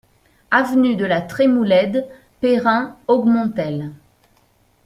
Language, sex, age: French, female, 40-49